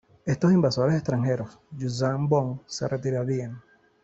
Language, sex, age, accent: Spanish, male, 30-39, Caribe: Cuba, Venezuela, Puerto Rico, República Dominicana, Panamá, Colombia caribeña, México caribeño, Costa del golfo de México